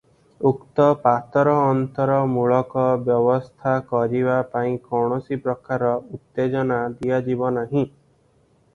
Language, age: Odia, 19-29